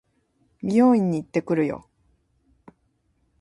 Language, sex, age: Japanese, female, 40-49